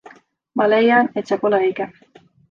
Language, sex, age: Estonian, female, 19-29